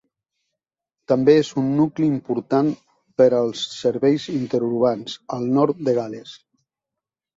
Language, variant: Catalan, Central